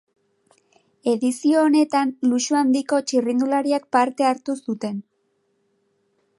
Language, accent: Basque, Mendebalekoa (Araba, Bizkaia, Gipuzkoako mendebaleko herri batzuk)